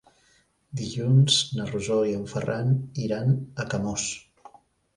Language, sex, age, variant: Catalan, male, 40-49, Central